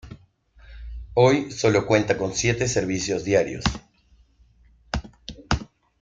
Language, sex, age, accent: Spanish, male, 30-39, Andino-Pacífico: Colombia, Perú, Ecuador, oeste de Bolivia y Venezuela andina